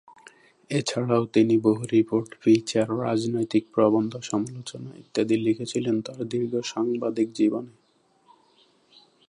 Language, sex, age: Bengali, male, 19-29